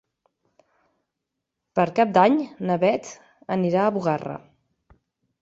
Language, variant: Catalan, Central